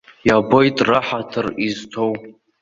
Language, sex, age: Abkhazian, male, under 19